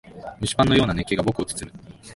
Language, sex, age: Japanese, male, 19-29